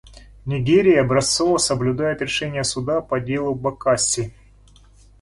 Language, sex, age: Russian, male, 40-49